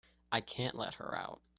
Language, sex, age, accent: English, male, 19-29, United States English